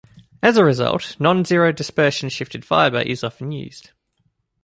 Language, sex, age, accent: English, male, 19-29, Australian English